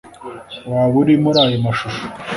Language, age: Kinyarwanda, 19-29